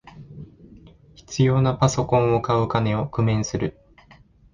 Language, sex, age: Japanese, male, 19-29